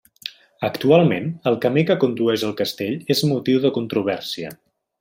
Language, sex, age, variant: Catalan, male, 19-29, Central